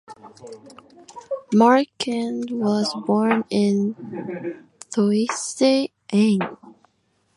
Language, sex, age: English, female, 19-29